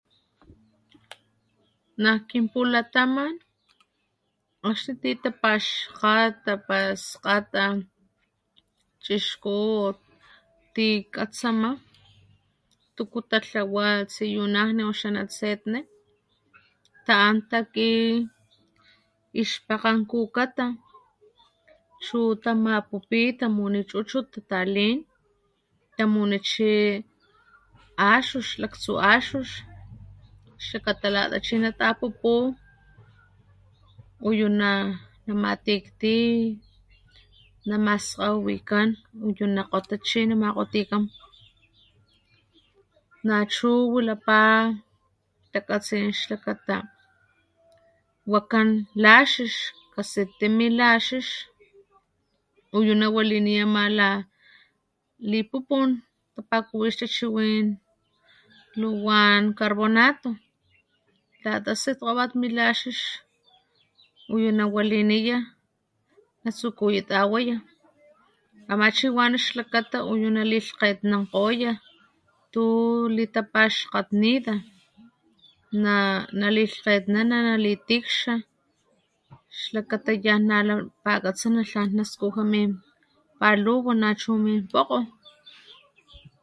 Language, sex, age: Papantla Totonac, female, 30-39